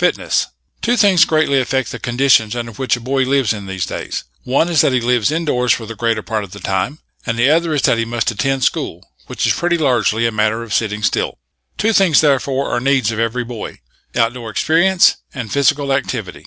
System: none